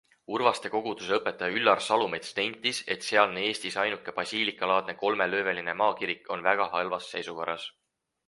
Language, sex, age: Estonian, male, 19-29